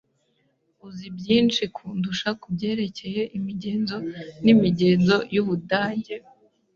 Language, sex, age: Kinyarwanda, female, 19-29